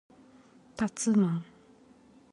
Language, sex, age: Japanese, female, 19-29